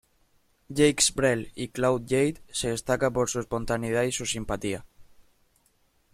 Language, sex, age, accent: Spanish, male, under 19, España: Sur peninsular (Andalucia, Extremadura, Murcia)